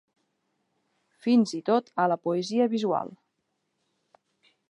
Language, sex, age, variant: Catalan, female, 30-39, Nord-Occidental